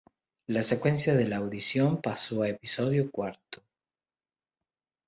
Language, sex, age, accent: Spanish, male, 40-49, Rioplatense: Argentina, Uruguay, este de Bolivia, Paraguay